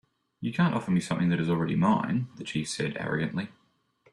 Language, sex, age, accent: English, male, 30-39, Australian English